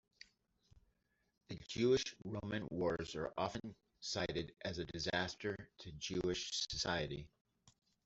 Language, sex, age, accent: English, male, 50-59, United States English